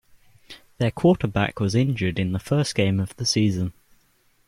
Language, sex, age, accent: English, male, under 19, England English